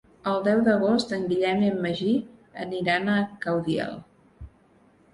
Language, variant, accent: Catalan, Central, central